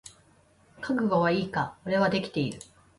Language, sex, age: Japanese, female, 30-39